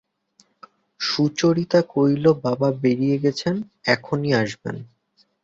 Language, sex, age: Bengali, male, 19-29